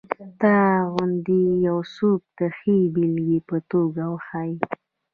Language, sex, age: Pashto, female, 19-29